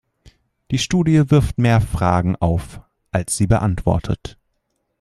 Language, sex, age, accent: German, male, 19-29, Deutschland Deutsch